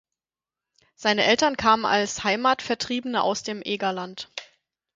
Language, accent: German, Deutschland Deutsch